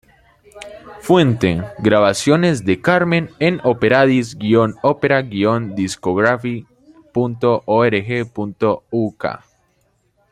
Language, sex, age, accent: Spanish, male, 19-29, Caribe: Cuba, Venezuela, Puerto Rico, República Dominicana, Panamá, Colombia caribeña, México caribeño, Costa del golfo de México